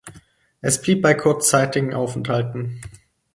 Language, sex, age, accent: German, male, under 19, Deutschland Deutsch